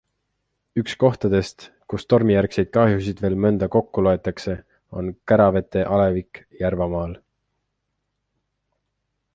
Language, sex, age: Estonian, male, 19-29